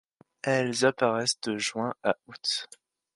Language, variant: French, Français de métropole